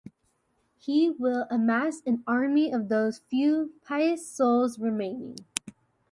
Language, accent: English, United States English